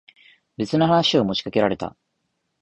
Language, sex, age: Japanese, male, 19-29